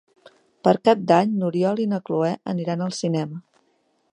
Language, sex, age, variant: Catalan, female, 30-39, Central